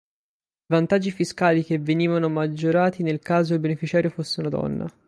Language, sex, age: Italian, male, 19-29